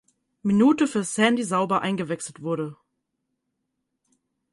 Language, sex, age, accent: German, female, 19-29, Deutschland Deutsch